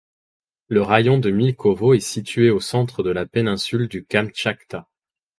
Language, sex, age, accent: French, male, 19-29, Français de Belgique